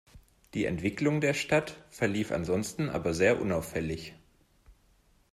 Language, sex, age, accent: German, male, 19-29, Deutschland Deutsch